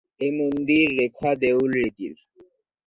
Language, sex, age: Bengali, male, 19-29